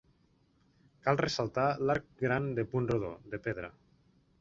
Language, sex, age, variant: Catalan, male, 30-39, Nord-Occidental